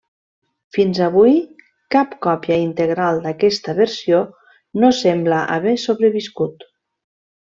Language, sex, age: Catalan, female, 50-59